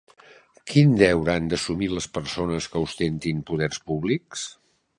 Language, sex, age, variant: Catalan, male, 60-69, Central